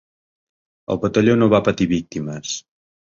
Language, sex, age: Catalan, male, 50-59